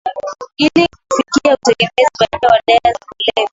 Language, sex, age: Swahili, female, 19-29